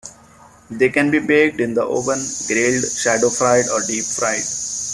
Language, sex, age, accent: English, male, 30-39, India and South Asia (India, Pakistan, Sri Lanka)